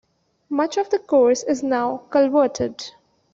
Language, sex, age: English, female, 19-29